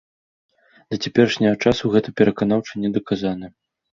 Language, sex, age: Belarusian, male, 19-29